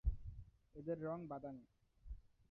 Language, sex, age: Bengali, male, 19-29